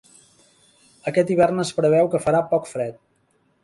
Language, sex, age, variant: Catalan, male, 50-59, Central